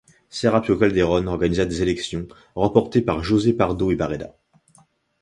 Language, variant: French, Français de métropole